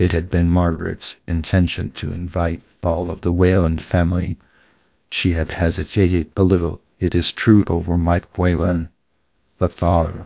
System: TTS, GlowTTS